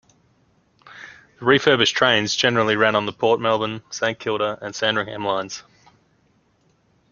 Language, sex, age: English, male, 19-29